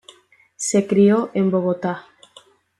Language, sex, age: Spanish, female, 19-29